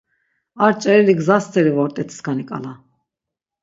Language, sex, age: Laz, female, 60-69